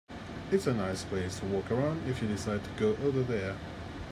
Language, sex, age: English, male, 30-39